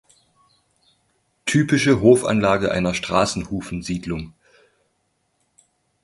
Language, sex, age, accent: German, male, 30-39, Deutschland Deutsch